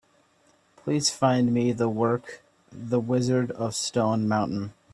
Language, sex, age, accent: English, male, 19-29, United States English